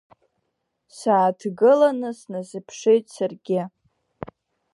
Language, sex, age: Abkhazian, female, under 19